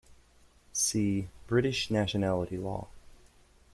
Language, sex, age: English, male, 30-39